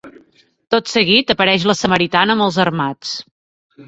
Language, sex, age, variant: Catalan, female, 30-39, Central